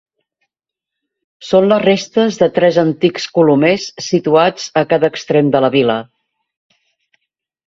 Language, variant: Catalan, Central